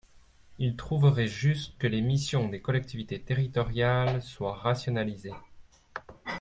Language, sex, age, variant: French, male, 30-39, Français de métropole